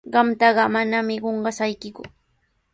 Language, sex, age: Sihuas Ancash Quechua, female, 19-29